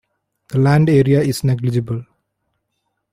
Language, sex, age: English, male, 19-29